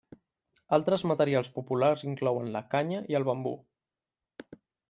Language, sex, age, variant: Catalan, male, 19-29, Central